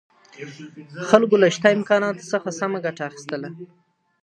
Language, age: Pashto, 19-29